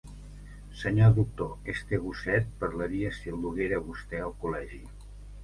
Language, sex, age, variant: Catalan, male, 50-59, Central